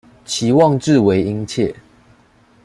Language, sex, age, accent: Chinese, male, under 19, 出生地：臺中市